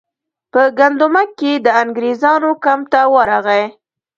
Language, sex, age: Pashto, female, 19-29